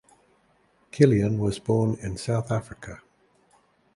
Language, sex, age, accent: English, male, 60-69, England English